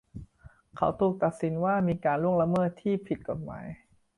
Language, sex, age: Thai, male, 19-29